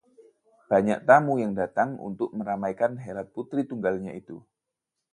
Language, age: Indonesian, 30-39